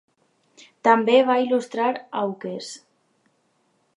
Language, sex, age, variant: Catalan, female, under 19, Alacantí